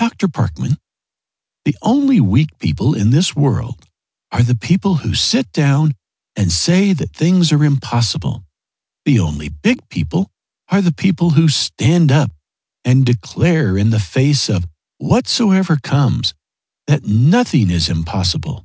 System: none